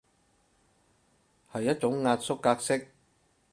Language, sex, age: Cantonese, male, 30-39